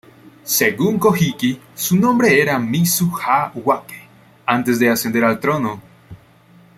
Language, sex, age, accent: Spanish, male, 19-29, América central